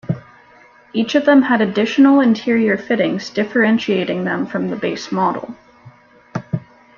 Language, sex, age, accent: English, female, 19-29, United States English